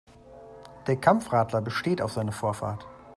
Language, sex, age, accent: German, male, 40-49, Deutschland Deutsch